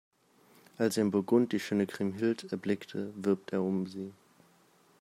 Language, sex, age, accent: German, male, 19-29, Deutschland Deutsch